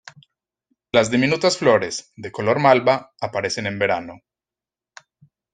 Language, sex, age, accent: Spanish, male, 40-49, Andino-Pacífico: Colombia, Perú, Ecuador, oeste de Bolivia y Venezuela andina